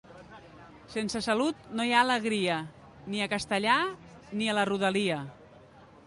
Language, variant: Catalan, Central